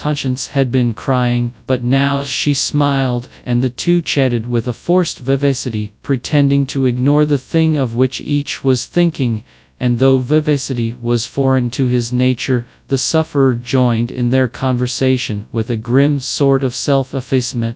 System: TTS, FastPitch